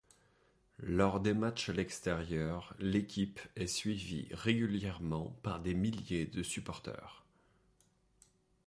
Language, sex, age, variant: French, male, 30-39, Français de métropole